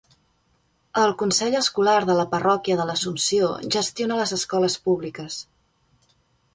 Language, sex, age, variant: Catalan, female, 30-39, Central